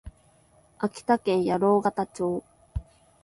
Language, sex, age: Japanese, female, 19-29